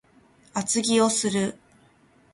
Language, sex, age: Japanese, female, 19-29